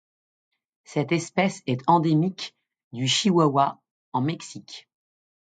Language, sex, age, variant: French, female, 40-49, Français de métropole